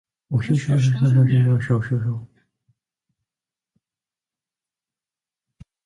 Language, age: Japanese, 19-29